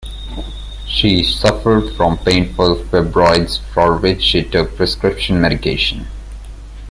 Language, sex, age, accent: English, male, under 19, India and South Asia (India, Pakistan, Sri Lanka)